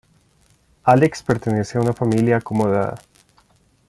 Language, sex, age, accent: Spanish, male, 30-39, Andino-Pacífico: Colombia, Perú, Ecuador, oeste de Bolivia y Venezuela andina